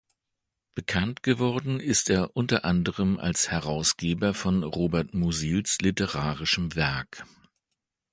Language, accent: German, Deutschland Deutsch